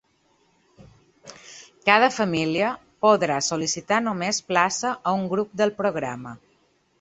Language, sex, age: Catalan, female, 30-39